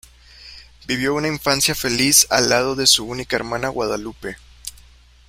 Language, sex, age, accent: Spanish, male, 19-29, México